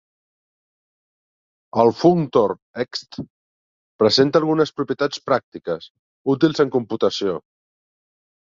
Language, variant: Catalan, Central